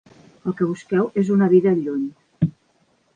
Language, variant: Catalan, Central